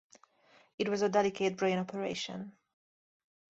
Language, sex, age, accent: English, female, 19-29, United States English